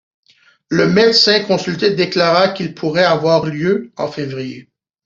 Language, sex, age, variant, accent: French, male, 40-49, Français d'Amérique du Nord, Français du Canada